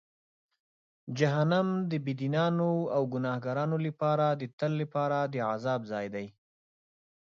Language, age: Pashto, 30-39